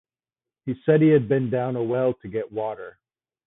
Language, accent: English, United States English; West Coast